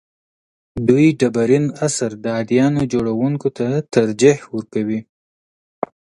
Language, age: Pashto, 19-29